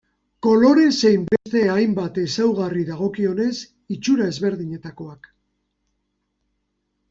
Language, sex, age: Basque, male, 50-59